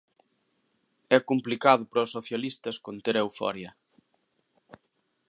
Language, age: Galician, 40-49